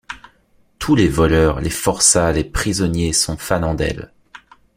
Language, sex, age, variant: French, male, 19-29, Français de métropole